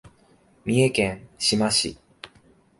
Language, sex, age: Japanese, male, 19-29